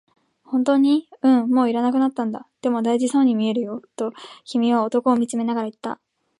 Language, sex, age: Japanese, female, 19-29